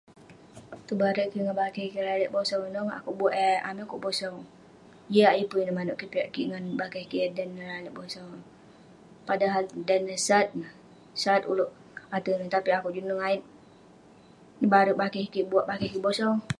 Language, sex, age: Western Penan, female, under 19